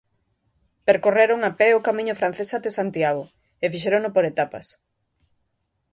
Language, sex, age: Galician, female, 30-39